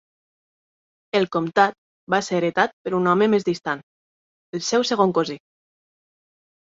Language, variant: Catalan, Nord-Occidental